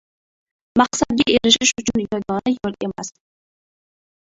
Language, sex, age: Uzbek, female, 19-29